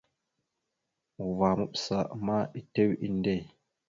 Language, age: Mada (Cameroon), 19-29